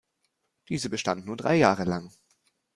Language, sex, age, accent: German, male, 19-29, Deutschland Deutsch